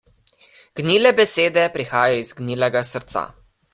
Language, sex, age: Slovenian, male, under 19